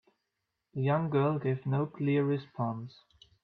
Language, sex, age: English, male, 19-29